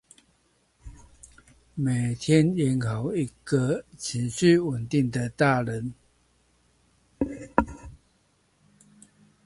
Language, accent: Chinese, 出生地：新北市